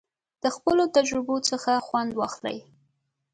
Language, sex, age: Pashto, female, 19-29